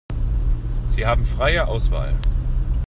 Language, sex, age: German, male, 30-39